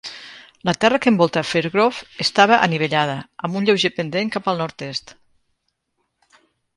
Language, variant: Catalan, Nord-Occidental